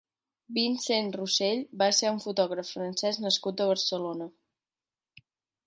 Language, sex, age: Catalan, female, 19-29